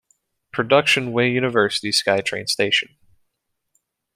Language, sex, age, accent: English, male, 19-29, United States English